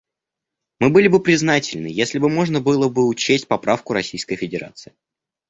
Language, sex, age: Russian, male, under 19